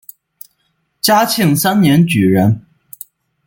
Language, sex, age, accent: Chinese, male, 19-29, 出生地：山西省